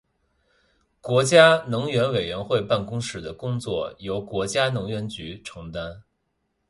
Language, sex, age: Chinese, male, 19-29